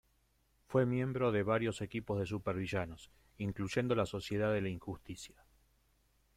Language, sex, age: Spanish, male, 50-59